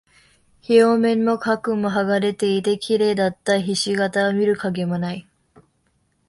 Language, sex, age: Japanese, female, under 19